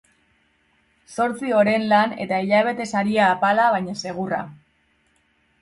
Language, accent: Basque, Erdialdekoa edo Nafarra (Gipuzkoa, Nafarroa)